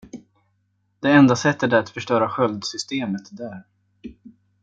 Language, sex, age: Swedish, male, 19-29